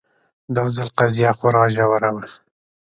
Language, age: Pashto, 19-29